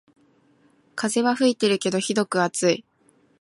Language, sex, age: Japanese, female, 19-29